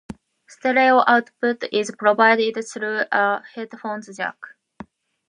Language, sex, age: English, female, 19-29